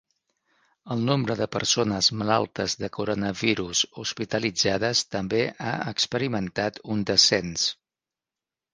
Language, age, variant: Catalan, 50-59, Central